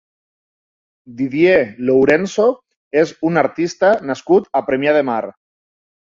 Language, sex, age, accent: Catalan, male, 30-39, Lleidatà